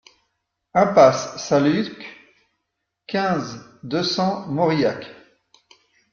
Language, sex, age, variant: French, male, 40-49, Français de métropole